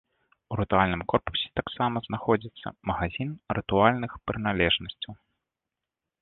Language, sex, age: Belarusian, male, 19-29